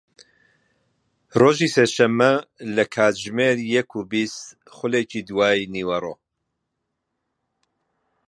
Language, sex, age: Central Kurdish, male, 50-59